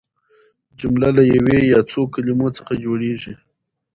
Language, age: Pashto, 19-29